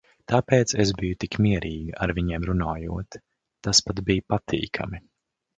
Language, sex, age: Latvian, male, 40-49